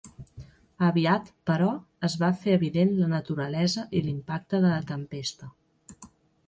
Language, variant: Catalan, Central